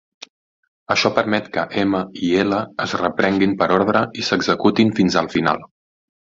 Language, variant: Catalan, Central